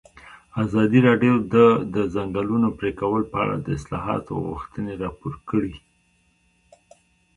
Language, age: Pashto, 60-69